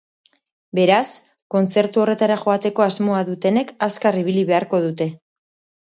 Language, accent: Basque, Mendebalekoa (Araba, Bizkaia, Gipuzkoako mendebaleko herri batzuk)